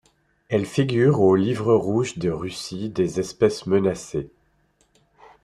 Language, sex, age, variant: French, male, 40-49, Français de métropole